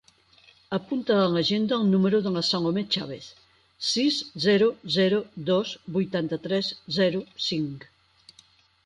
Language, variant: Catalan, Central